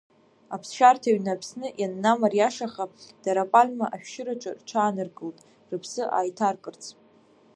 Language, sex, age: Abkhazian, female, under 19